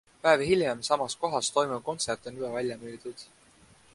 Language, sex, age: Estonian, male, 19-29